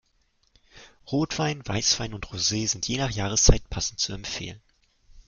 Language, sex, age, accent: German, male, 19-29, Deutschland Deutsch